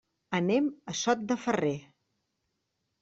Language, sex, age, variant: Catalan, female, 50-59, Central